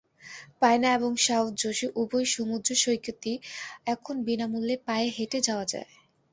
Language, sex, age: Bengali, female, 19-29